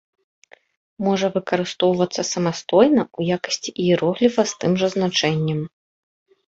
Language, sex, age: Belarusian, female, 30-39